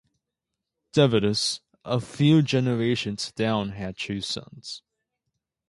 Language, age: English, under 19